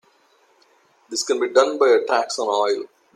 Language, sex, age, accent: English, male, 60-69, India and South Asia (India, Pakistan, Sri Lanka)